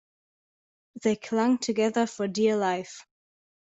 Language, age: English, under 19